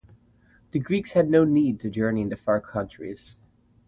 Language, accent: English, United States English